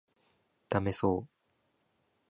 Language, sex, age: Japanese, male, 19-29